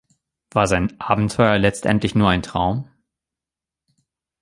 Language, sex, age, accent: German, male, 30-39, Deutschland Deutsch